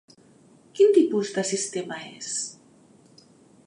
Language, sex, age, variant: Catalan, female, 50-59, Central